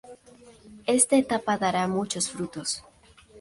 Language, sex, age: Spanish, female, under 19